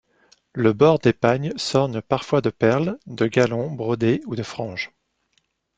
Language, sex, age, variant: French, male, 40-49, Français de métropole